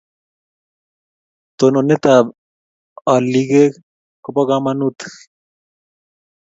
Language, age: Kalenjin, 19-29